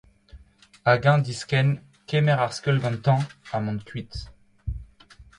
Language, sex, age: Breton, male, 19-29